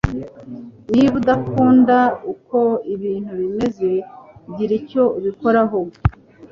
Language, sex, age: Kinyarwanda, female, 40-49